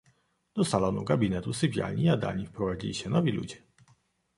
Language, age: Polish, 40-49